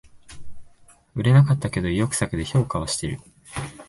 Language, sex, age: Japanese, male, 19-29